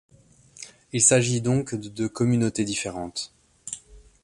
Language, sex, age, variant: French, male, 30-39, Français de métropole